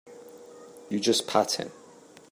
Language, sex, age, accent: English, male, 30-39, England English